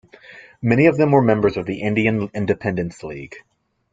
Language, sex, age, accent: English, male, 19-29, United States English